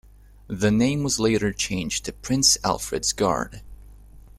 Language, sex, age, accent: English, male, 19-29, United States English